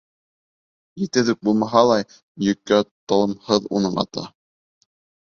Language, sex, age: Bashkir, male, 19-29